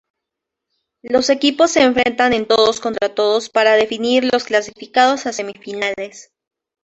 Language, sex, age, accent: Spanish, female, 19-29, Andino-Pacífico: Colombia, Perú, Ecuador, oeste de Bolivia y Venezuela andina